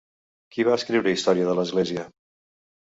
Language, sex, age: Catalan, male, 60-69